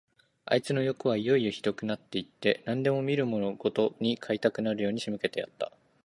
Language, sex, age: Japanese, male, 19-29